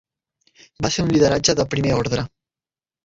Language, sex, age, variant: Catalan, male, 19-29, Central